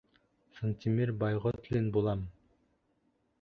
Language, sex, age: Bashkir, male, 19-29